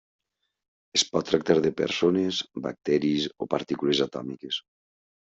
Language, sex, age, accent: Catalan, male, 40-49, valencià